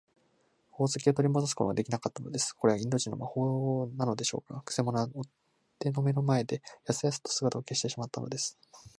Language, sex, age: Japanese, male, 19-29